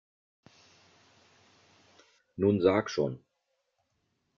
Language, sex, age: German, male, 40-49